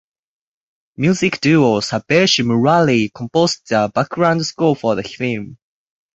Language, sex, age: English, male, 19-29